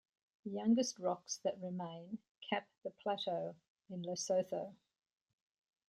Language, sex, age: English, female, 60-69